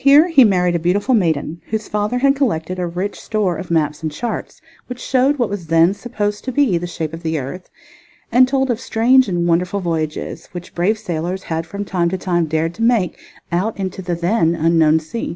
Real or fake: real